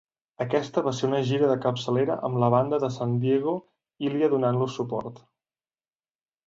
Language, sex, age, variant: Catalan, male, 19-29, Central